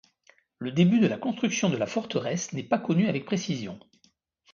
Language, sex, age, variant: French, male, 40-49, Français de métropole